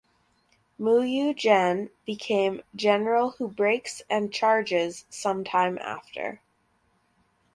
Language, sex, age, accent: English, female, 30-39, Canadian English